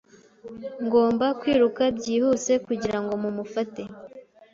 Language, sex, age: Kinyarwanda, female, 19-29